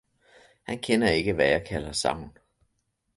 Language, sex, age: Danish, male, 40-49